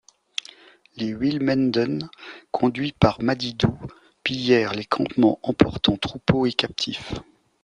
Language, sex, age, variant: French, male, 50-59, Français de métropole